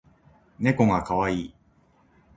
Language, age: Japanese, 40-49